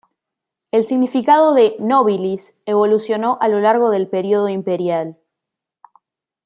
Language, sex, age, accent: Spanish, female, under 19, Rioplatense: Argentina, Uruguay, este de Bolivia, Paraguay